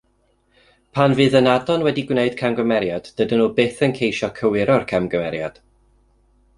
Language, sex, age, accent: Welsh, male, 30-39, Y Deyrnas Unedig Cymraeg